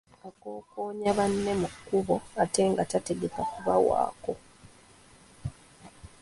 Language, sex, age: Ganda, female, 19-29